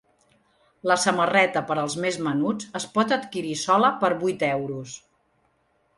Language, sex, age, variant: Catalan, female, 50-59, Central